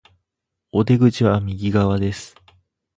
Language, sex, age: Japanese, male, under 19